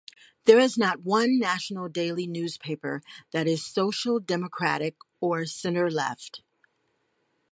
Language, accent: English, United States English